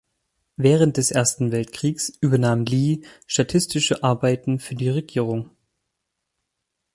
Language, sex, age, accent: German, male, 30-39, Deutschland Deutsch